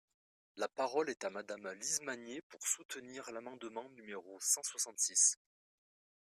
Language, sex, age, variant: French, male, 30-39, Français de métropole